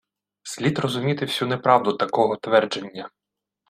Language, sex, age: Ukrainian, male, 30-39